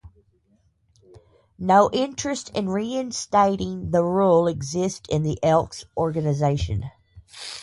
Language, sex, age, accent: English, female, 40-49, United States English